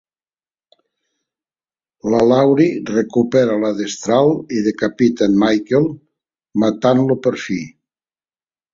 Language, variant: Catalan, Septentrional